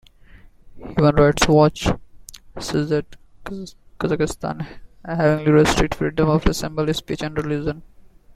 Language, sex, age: English, male, 19-29